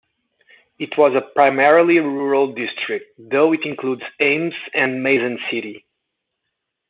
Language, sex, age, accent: English, male, 30-39, United States English